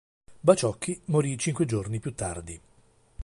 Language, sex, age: Italian, male, 50-59